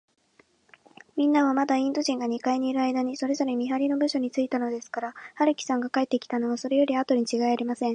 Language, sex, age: Japanese, female, 19-29